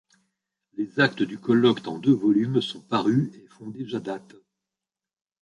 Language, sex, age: French, male, 60-69